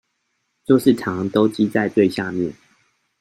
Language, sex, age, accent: Chinese, male, 30-39, 出生地：臺北市